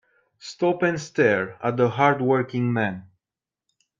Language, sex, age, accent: English, male, 30-39, United States English